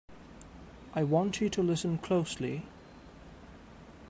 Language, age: English, 30-39